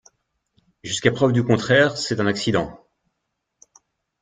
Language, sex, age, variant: French, male, 40-49, Français de métropole